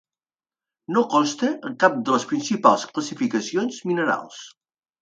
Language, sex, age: Catalan, male, 60-69